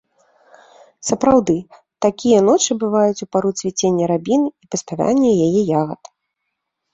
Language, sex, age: Belarusian, female, 30-39